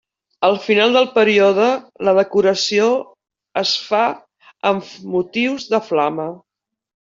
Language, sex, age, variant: Catalan, female, 60-69, Nord-Occidental